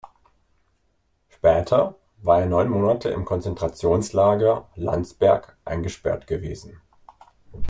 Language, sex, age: German, male, 30-39